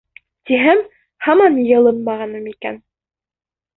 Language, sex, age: Bashkir, female, 19-29